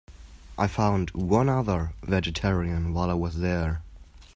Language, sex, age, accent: English, male, 19-29, United States English